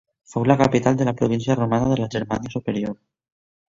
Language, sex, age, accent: Catalan, male, 19-29, valencià